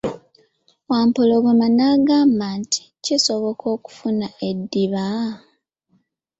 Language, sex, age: Ganda, female, under 19